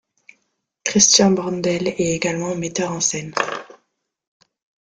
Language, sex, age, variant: French, female, under 19, Français de métropole